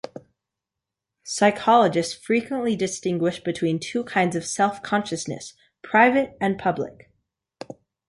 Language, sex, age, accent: English, male, under 19, United States English